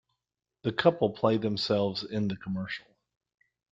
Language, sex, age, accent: English, male, 40-49, United States English